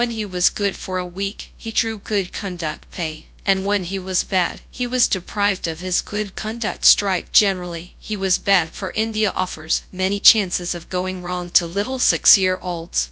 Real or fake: fake